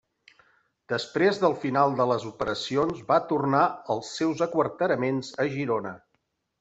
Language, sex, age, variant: Catalan, male, 50-59, Septentrional